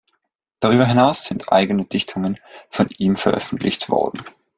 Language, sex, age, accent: German, male, 19-29, Österreichisches Deutsch